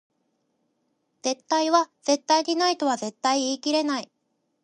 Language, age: Japanese, 19-29